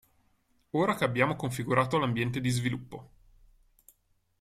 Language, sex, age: Italian, male, 30-39